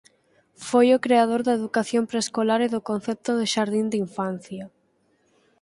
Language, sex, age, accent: Galician, female, under 19, Oriental (común en zona oriental)